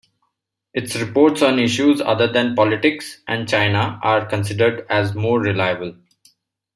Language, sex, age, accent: English, male, 30-39, India and South Asia (India, Pakistan, Sri Lanka)